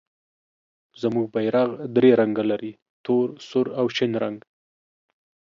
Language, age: Pashto, 19-29